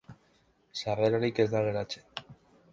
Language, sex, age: Basque, male, under 19